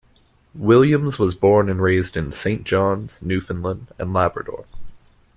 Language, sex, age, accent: English, male, 19-29, United States English